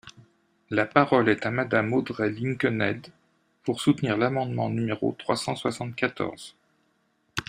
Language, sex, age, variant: French, male, 50-59, Français de métropole